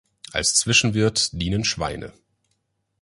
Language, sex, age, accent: German, male, 19-29, Deutschland Deutsch